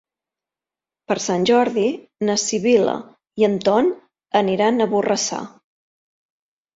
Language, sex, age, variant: Catalan, female, 40-49, Central